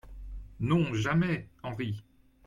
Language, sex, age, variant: French, male, 50-59, Français de métropole